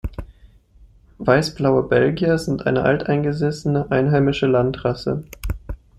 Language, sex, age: German, male, 19-29